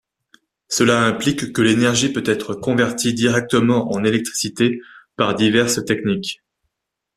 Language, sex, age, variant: French, male, 19-29, Français de métropole